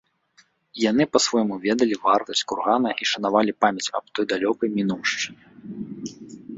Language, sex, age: Belarusian, male, 19-29